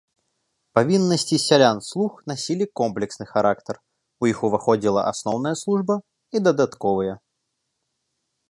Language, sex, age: Belarusian, male, 19-29